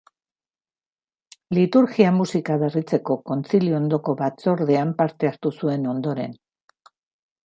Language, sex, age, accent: Basque, female, 60-69, Erdialdekoa edo Nafarra (Gipuzkoa, Nafarroa)